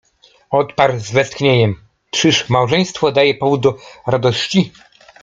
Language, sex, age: Polish, male, 40-49